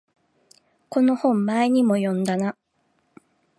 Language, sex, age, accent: Japanese, female, 19-29, 関西